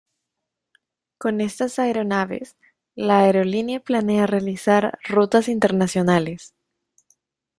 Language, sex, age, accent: Spanish, female, 19-29, América central